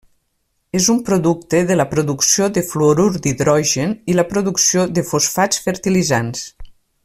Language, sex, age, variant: Catalan, female, 50-59, Nord-Occidental